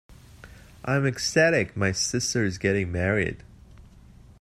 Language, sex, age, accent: English, male, 30-39, United States English